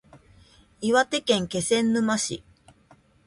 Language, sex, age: Japanese, female, 50-59